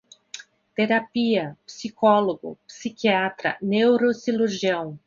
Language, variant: Portuguese, Portuguese (Brasil)